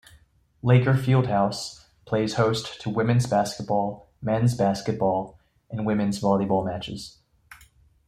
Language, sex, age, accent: English, male, 19-29, United States English